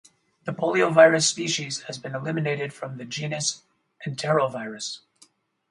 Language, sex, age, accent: English, male, 40-49, United States English